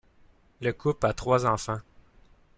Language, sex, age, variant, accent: French, male, 19-29, Français d'Amérique du Nord, Français du Canada